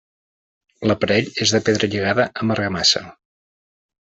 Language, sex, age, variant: Catalan, male, 50-59, Central